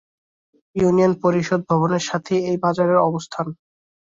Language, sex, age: Bengali, male, under 19